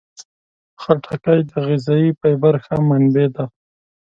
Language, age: Pashto, 19-29